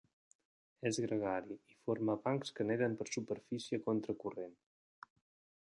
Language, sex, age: Catalan, male, 30-39